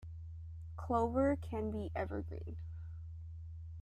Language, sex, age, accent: English, female, 19-29, United States English